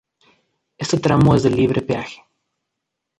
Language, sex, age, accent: Spanish, male, 19-29, América central